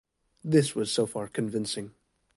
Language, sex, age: English, male, 19-29